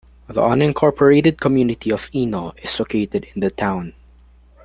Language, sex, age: English, male, 19-29